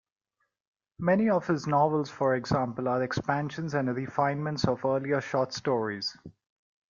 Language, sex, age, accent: English, male, 40-49, India and South Asia (India, Pakistan, Sri Lanka)